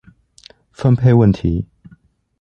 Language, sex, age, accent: Chinese, male, 19-29, 出生地：彰化縣